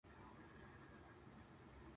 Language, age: Japanese, 19-29